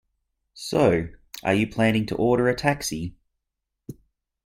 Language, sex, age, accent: English, male, 30-39, Australian English